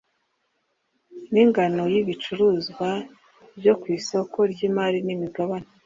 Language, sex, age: Kinyarwanda, female, 30-39